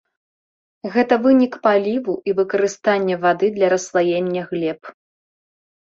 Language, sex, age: Belarusian, female, 19-29